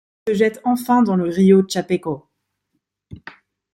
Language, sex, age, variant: French, female, 19-29, Français de métropole